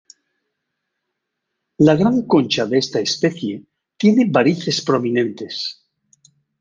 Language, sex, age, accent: Spanish, male, 60-69, España: Norte peninsular (Asturias, Castilla y León, Cantabria, País Vasco, Navarra, Aragón, La Rioja, Guadalajara, Cuenca)